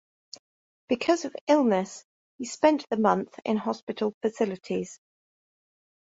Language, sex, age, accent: English, female, 30-39, England English